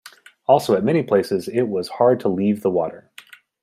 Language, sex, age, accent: English, male, 30-39, United States English